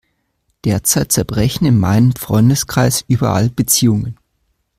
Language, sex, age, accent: German, male, 19-29, Deutschland Deutsch